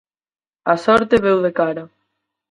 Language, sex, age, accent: Galician, female, under 19, Central (gheada); Normativo (estándar)